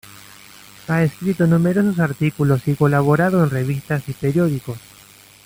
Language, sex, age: Spanish, male, 19-29